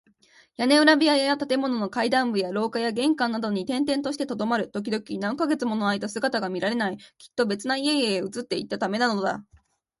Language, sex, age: Japanese, female, 19-29